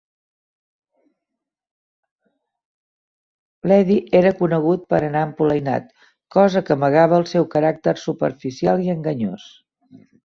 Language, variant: Catalan, Central